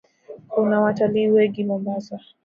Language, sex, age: Swahili, female, 19-29